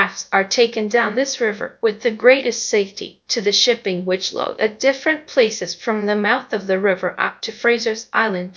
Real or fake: fake